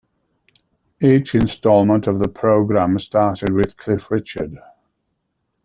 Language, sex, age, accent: English, male, 70-79, England English